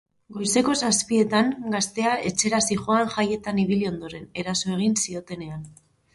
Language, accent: Basque, Mendebalekoa (Araba, Bizkaia, Gipuzkoako mendebaleko herri batzuk)